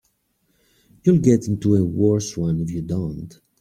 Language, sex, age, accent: English, male, 40-49, United States English